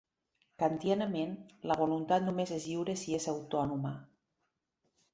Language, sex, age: Catalan, female, 50-59